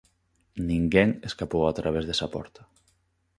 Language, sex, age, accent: Galician, male, 30-39, Normativo (estándar)